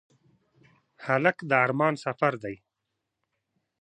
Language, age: Pashto, 19-29